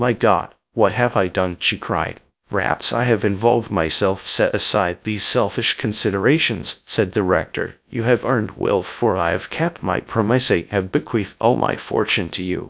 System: TTS, GradTTS